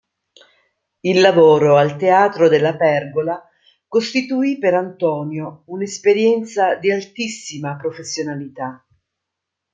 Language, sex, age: Italian, female, 50-59